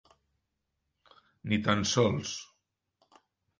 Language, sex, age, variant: Catalan, male, 60-69, Central